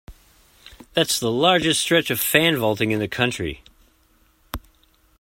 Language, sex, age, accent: English, male, 40-49, United States English